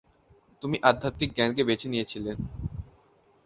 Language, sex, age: Bengali, male, under 19